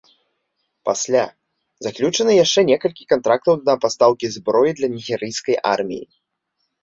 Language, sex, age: Belarusian, male, 19-29